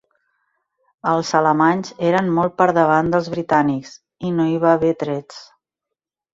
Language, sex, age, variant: Catalan, female, 40-49, Central